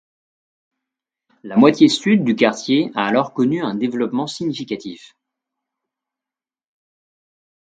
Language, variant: French, Français de métropole